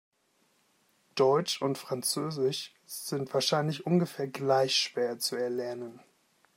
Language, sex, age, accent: German, male, 19-29, Deutschland Deutsch